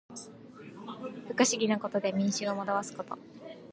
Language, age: Japanese, 19-29